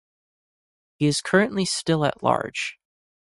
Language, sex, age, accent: English, male, 19-29, United States English